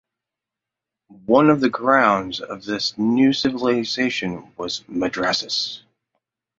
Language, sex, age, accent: English, male, 30-39, United States English